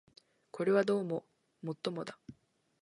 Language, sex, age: Japanese, female, under 19